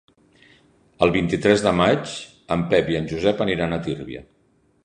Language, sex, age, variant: Catalan, male, 60-69, Central